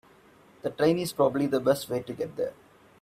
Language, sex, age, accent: English, male, 19-29, India and South Asia (India, Pakistan, Sri Lanka)